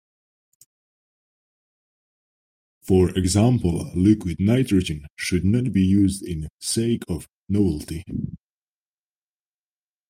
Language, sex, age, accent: English, male, 19-29, United States English